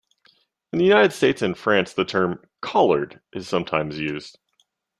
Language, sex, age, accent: English, male, 30-39, United States English